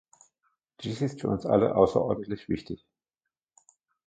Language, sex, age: German, male, 50-59